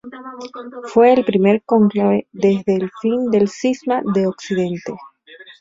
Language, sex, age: Spanish, female, 40-49